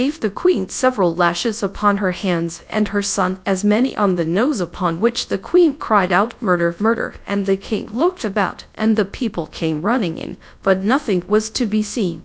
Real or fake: fake